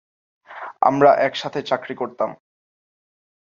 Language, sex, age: Bengali, male, 19-29